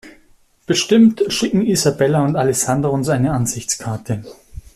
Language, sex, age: German, male, 30-39